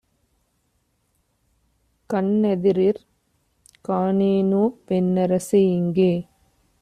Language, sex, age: Tamil, female, 30-39